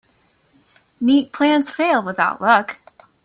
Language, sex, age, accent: English, female, 19-29, United States English